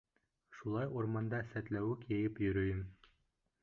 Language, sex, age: Bashkir, male, 19-29